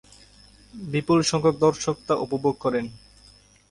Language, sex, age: Bengali, male, 19-29